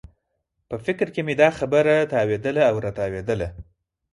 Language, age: Pashto, 19-29